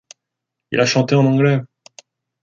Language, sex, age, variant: French, male, 19-29, Français de métropole